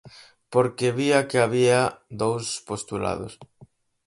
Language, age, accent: Galician, 19-29, Atlántico (seseo e gheada)